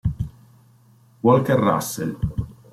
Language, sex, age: Italian, male, 40-49